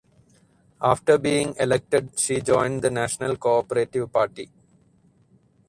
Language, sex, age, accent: English, male, 30-39, India and South Asia (India, Pakistan, Sri Lanka)